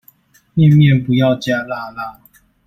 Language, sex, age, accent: Chinese, male, 19-29, 出生地：臺北市